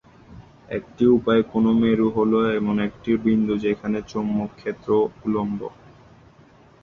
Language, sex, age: Bengali, male, 19-29